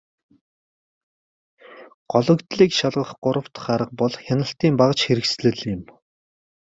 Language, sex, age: Mongolian, male, 30-39